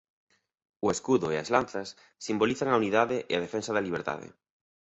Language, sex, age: Galician, male, 30-39